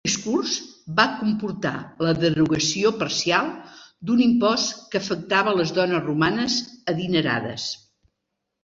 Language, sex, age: Catalan, female, 70-79